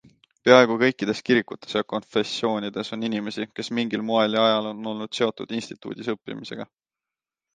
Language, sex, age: Estonian, male, 19-29